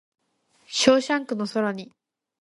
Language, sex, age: Japanese, female, under 19